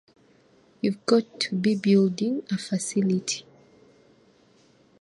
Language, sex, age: English, female, 19-29